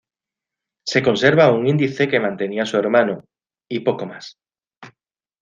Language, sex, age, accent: Spanish, male, 40-49, España: Sur peninsular (Andalucia, Extremadura, Murcia)